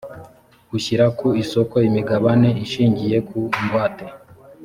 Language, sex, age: Kinyarwanda, male, 19-29